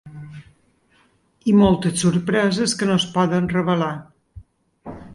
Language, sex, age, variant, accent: Catalan, female, 50-59, Balear, menorquí